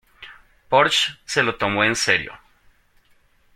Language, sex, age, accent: Spanish, male, 40-49, Andino-Pacífico: Colombia, Perú, Ecuador, oeste de Bolivia y Venezuela andina